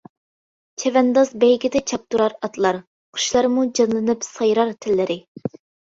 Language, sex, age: Uyghur, female, under 19